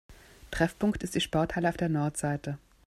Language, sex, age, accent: German, female, 30-39, Österreichisches Deutsch